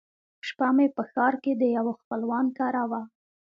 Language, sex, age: Pashto, female, 19-29